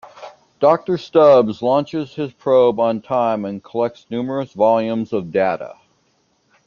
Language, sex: English, male